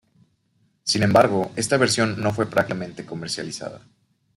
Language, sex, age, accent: Spanish, male, 19-29, México